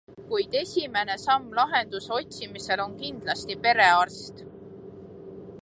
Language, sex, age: Estonian, female, 19-29